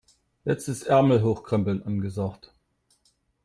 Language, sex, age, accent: German, male, 50-59, Deutschland Deutsch